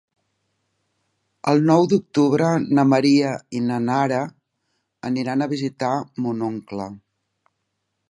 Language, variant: Catalan, Central